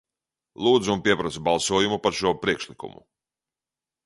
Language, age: Latvian, 30-39